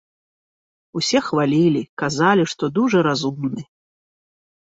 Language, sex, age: Belarusian, female, 40-49